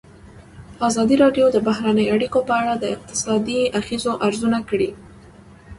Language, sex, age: Pashto, female, 19-29